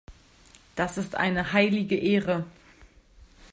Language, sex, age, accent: German, female, 19-29, Deutschland Deutsch